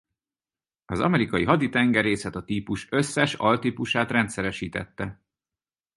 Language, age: Hungarian, 40-49